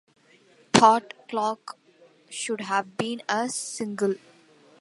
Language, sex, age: English, female, 19-29